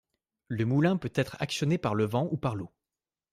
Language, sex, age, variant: French, male, 19-29, Français de métropole